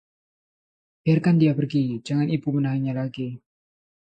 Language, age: Indonesian, 19-29